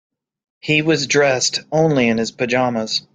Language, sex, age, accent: English, male, 19-29, United States English